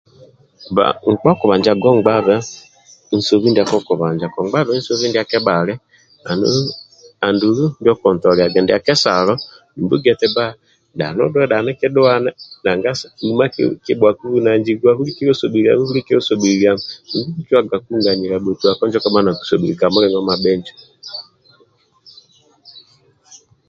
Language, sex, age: Amba (Uganda), male, 30-39